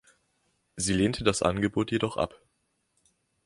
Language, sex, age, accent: German, male, 19-29, Deutschland Deutsch